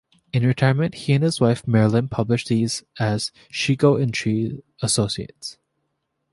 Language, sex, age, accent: English, male, 19-29, Canadian English